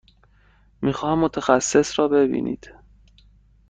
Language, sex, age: Persian, male, 19-29